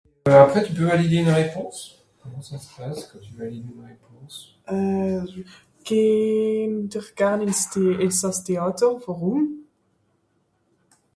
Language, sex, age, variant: Swiss German, female, 19-29, Südniederàlemmànisch (Kolmer, Gawìller, Mìlhüüsa, Àltkìrich, usw.)